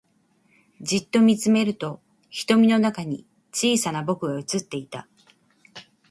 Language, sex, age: Japanese, female, 19-29